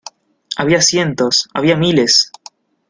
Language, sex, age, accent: Spanish, male, 19-29, Rioplatense: Argentina, Uruguay, este de Bolivia, Paraguay